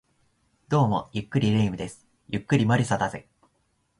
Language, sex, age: Japanese, male, 19-29